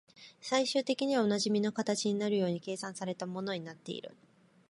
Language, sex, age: Japanese, female, 19-29